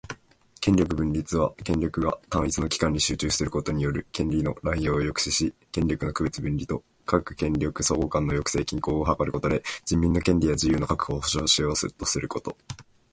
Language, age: Japanese, 19-29